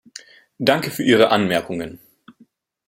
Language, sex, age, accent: German, male, 30-39, Deutschland Deutsch